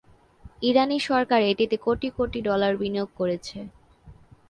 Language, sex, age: Bengali, female, 19-29